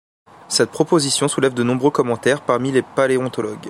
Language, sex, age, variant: French, male, 19-29, Français de métropole